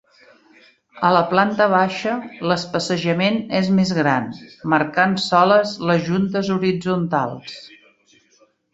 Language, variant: Catalan, Central